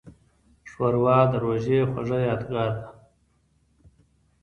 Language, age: Pashto, 40-49